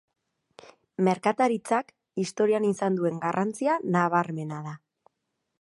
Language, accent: Basque, Erdialdekoa edo Nafarra (Gipuzkoa, Nafarroa)